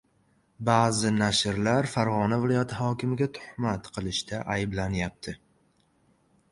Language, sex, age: Uzbek, male, 19-29